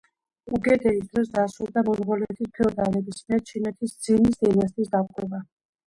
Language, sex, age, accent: Georgian, female, 40-49, ჩვეულებრივი